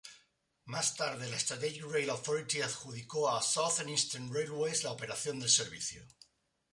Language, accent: Spanish, España: Sur peninsular (Andalucia, Extremadura, Murcia)